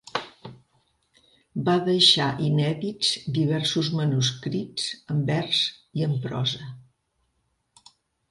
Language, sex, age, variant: Catalan, female, 60-69, Central